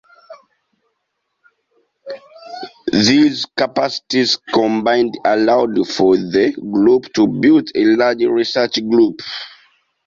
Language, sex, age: English, male, under 19